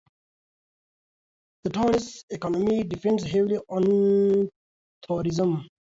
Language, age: English, 19-29